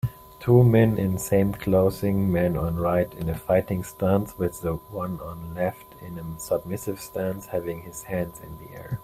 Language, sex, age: English, male, 30-39